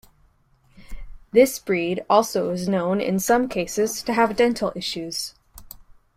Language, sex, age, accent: English, female, 19-29, United States English